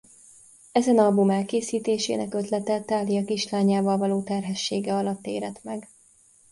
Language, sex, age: Hungarian, female, 19-29